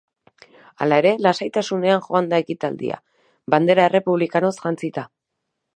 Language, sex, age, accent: Basque, female, 30-39, Erdialdekoa edo Nafarra (Gipuzkoa, Nafarroa)